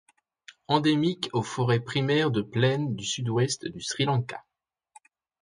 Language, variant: French, Français de métropole